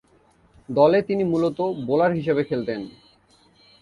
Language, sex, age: Bengali, male, 19-29